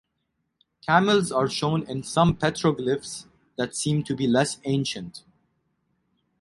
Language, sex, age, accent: English, male, 19-29, United States English